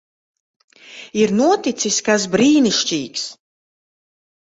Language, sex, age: Latvian, female, 40-49